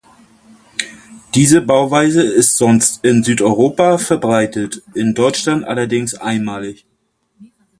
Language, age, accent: German, 40-49, Deutschland Deutsch